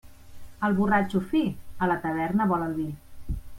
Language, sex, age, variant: Catalan, female, 30-39, Central